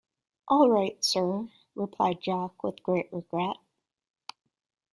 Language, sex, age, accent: English, female, 30-39, United States English